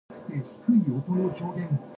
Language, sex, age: English, female, 19-29